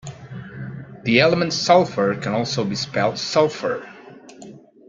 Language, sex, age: English, male, 40-49